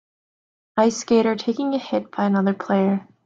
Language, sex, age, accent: English, female, 19-29, United States English